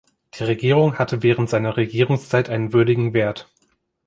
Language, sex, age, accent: German, male, 19-29, Deutschland Deutsch